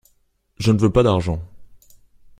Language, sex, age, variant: French, male, 19-29, Français de métropole